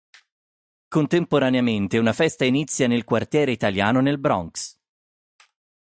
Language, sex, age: Italian, male, 30-39